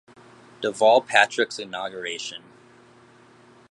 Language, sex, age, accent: English, male, 30-39, United States English